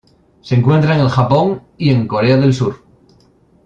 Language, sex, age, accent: Spanish, male, 30-39, España: Norte peninsular (Asturias, Castilla y León, Cantabria, País Vasco, Navarra, Aragón, La Rioja, Guadalajara, Cuenca)